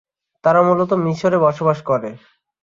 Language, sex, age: Bengali, male, 19-29